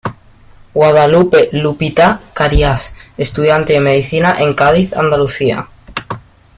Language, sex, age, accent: Spanish, male, under 19, España: Sur peninsular (Andalucia, Extremadura, Murcia)